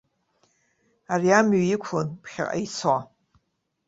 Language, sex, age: Abkhazian, female, 60-69